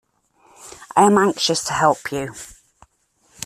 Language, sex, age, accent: English, female, 40-49, England English